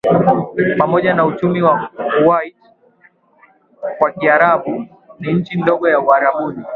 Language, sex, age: Swahili, male, 19-29